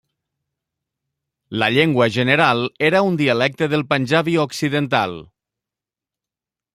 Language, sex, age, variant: Catalan, male, 40-49, Nord-Occidental